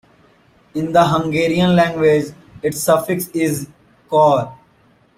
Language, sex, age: English, male, 19-29